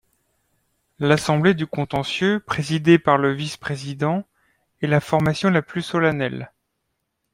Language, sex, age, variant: French, male, 30-39, Français de métropole